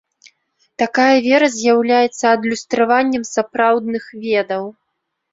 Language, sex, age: Belarusian, female, 19-29